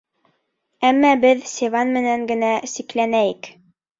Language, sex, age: Bashkir, female, under 19